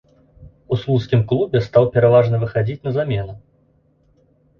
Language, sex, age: Belarusian, male, 30-39